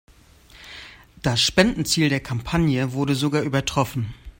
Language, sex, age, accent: German, male, 30-39, Deutschland Deutsch